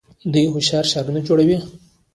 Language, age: Pashto, 19-29